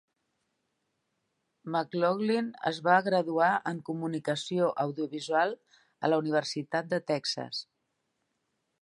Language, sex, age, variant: Catalan, female, 60-69, Central